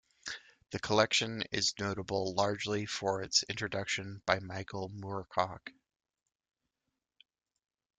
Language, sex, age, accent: English, male, 30-39, United States English